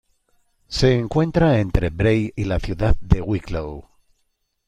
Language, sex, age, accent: Spanish, male, 50-59, España: Centro-Sur peninsular (Madrid, Toledo, Castilla-La Mancha)